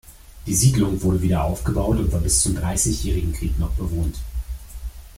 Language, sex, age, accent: German, male, 30-39, Deutschland Deutsch